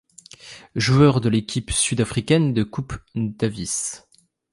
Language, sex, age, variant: French, male, 19-29, Français de métropole